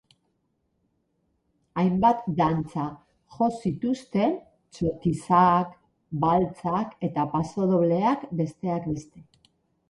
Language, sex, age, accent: Basque, female, 50-59, Mendebalekoa (Araba, Bizkaia, Gipuzkoako mendebaleko herri batzuk)